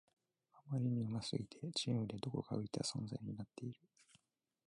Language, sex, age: Japanese, male, 19-29